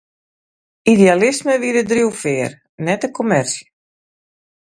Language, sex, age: Western Frisian, female, 50-59